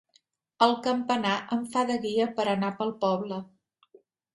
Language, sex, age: Catalan, female, 60-69